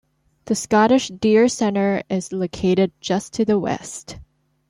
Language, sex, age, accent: English, female, 19-29, Hong Kong English